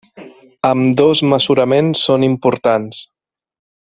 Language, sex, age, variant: Catalan, male, 30-39, Central